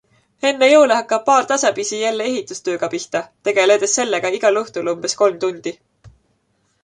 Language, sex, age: Estonian, female, 19-29